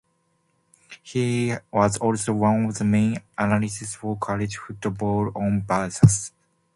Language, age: English, 19-29